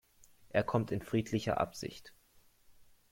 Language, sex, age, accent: German, male, 19-29, Deutschland Deutsch